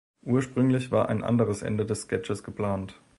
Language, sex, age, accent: German, male, 19-29, Deutschland Deutsch